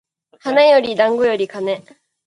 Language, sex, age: Japanese, female, under 19